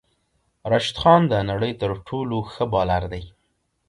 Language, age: Pashto, 19-29